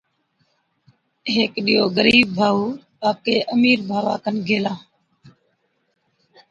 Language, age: Od, 40-49